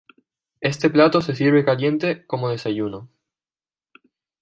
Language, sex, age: Spanish, female, 19-29